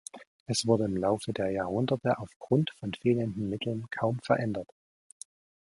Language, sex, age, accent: German, male, 30-39, Deutschland Deutsch